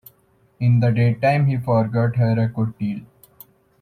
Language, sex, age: English, male, 19-29